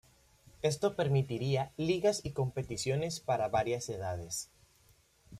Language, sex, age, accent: Spanish, male, 19-29, Caribe: Cuba, Venezuela, Puerto Rico, República Dominicana, Panamá, Colombia caribeña, México caribeño, Costa del golfo de México